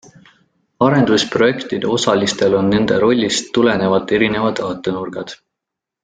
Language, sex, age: Estonian, male, 19-29